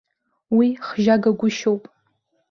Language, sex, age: Abkhazian, female, 19-29